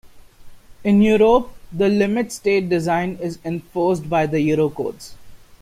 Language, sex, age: English, male, 19-29